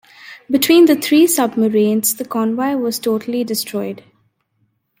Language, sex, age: English, female, under 19